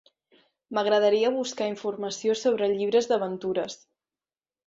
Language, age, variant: Catalan, 19-29, Central